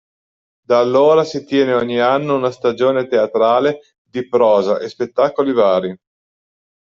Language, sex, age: Italian, male, 50-59